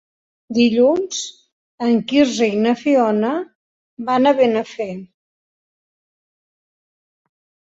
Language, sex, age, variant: Catalan, female, 60-69, Central